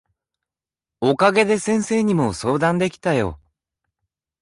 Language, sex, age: Japanese, male, 30-39